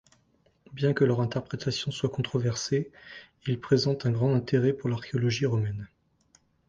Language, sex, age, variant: French, male, 30-39, Français de métropole